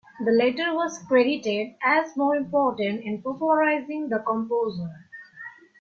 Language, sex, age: English, female, 19-29